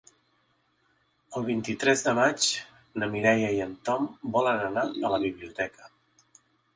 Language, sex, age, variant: Catalan, male, 40-49, Central